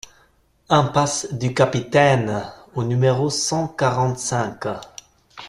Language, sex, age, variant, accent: French, male, 40-49, Français d'Europe, Français d’Allemagne